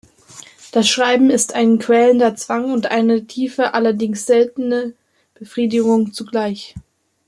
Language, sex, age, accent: German, female, 19-29, Deutschland Deutsch